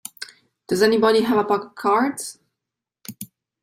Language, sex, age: English, female, 30-39